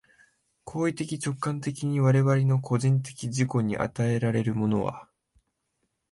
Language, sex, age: Japanese, male, 19-29